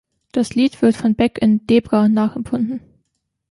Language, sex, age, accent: German, female, 19-29, Deutschland Deutsch